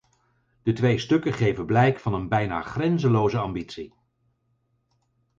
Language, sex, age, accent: Dutch, male, 50-59, Nederlands Nederlands